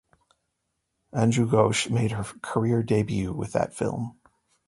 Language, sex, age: English, male, 40-49